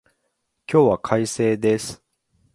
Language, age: Japanese, 40-49